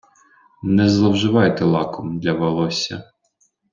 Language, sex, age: Ukrainian, male, 30-39